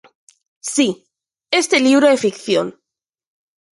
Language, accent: Galician, Neofalante